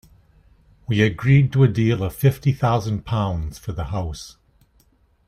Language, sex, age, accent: English, male, 50-59, Canadian English